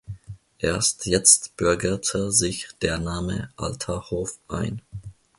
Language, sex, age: German, male, 30-39